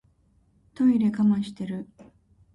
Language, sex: Japanese, female